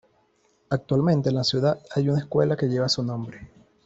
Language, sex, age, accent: Spanish, male, 30-39, Caribe: Cuba, Venezuela, Puerto Rico, República Dominicana, Panamá, Colombia caribeña, México caribeño, Costa del golfo de México